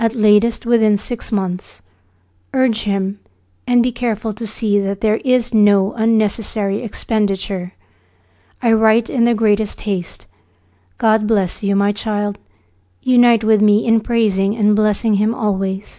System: none